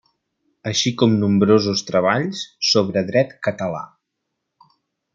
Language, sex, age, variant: Catalan, male, 30-39, Central